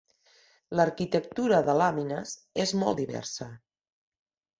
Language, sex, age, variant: Catalan, female, 50-59, Central